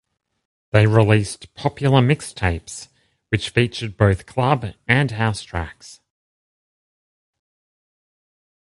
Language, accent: English, Australian English